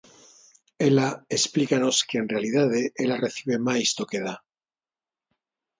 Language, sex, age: Galician, male, 50-59